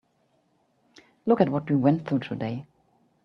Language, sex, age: English, female, 50-59